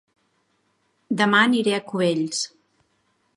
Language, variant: Catalan, Central